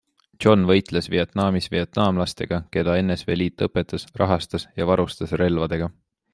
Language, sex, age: Estonian, male, 19-29